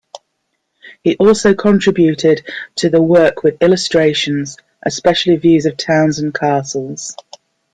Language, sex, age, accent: English, female, 40-49, England English